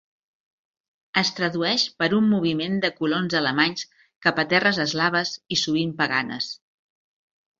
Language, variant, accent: Catalan, Central, central